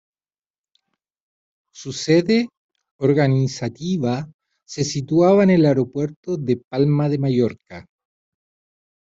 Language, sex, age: Spanish, male, 50-59